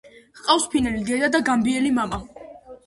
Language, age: Georgian, under 19